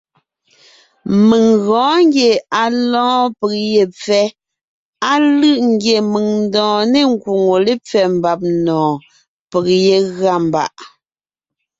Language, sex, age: Ngiemboon, female, 30-39